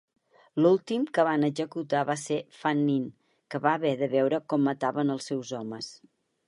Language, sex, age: Catalan, female, 60-69